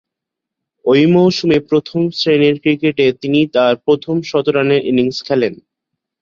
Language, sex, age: Bengali, male, under 19